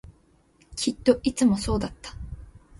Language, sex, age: Japanese, female, 19-29